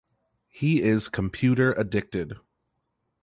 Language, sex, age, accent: English, male, 19-29, Canadian English